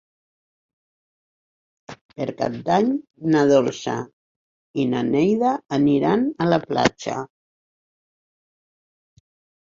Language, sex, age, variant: Catalan, female, 70-79, Central